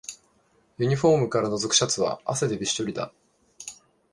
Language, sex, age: Japanese, male, 19-29